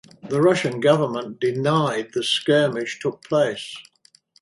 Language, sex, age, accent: English, male, 70-79, England English